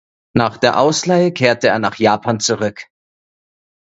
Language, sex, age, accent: German, male, 30-39, Österreichisches Deutsch